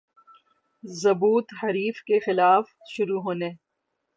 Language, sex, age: Urdu, female, 19-29